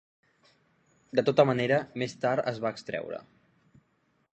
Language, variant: Catalan, Central